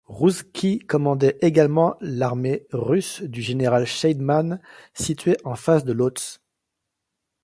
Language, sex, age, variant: French, male, 40-49, Français de métropole